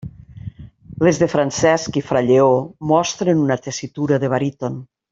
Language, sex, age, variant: Catalan, female, 50-59, Nord-Occidental